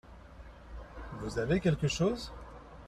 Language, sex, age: French, male, 30-39